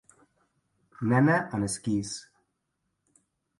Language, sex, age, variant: Catalan, male, 30-39, Nord-Occidental